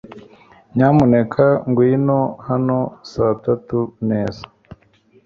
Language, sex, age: Kinyarwanda, male, under 19